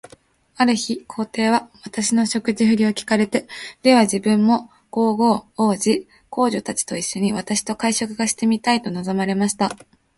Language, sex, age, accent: Japanese, female, under 19, 標準語